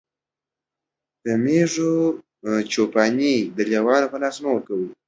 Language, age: Pashto, under 19